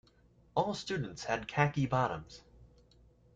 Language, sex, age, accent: English, male, 19-29, United States English